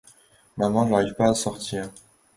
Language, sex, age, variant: French, male, 19-29, Français de métropole